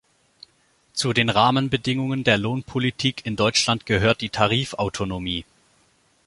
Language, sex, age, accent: German, male, 19-29, Deutschland Deutsch